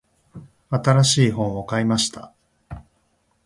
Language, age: Japanese, 40-49